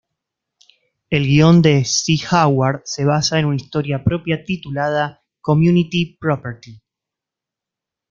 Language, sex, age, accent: Spanish, male, 19-29, Rioplatense: Argentina, Uruguay, este de Bolivia, Paraguay